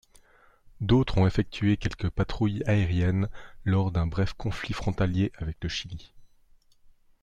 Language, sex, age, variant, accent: French, male, 30-39, Français d'Europe, Français de Suisse